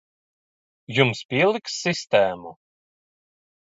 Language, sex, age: Latvian, male, 30-39